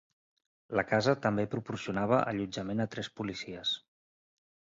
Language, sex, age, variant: Catalan, male, 30-39, Central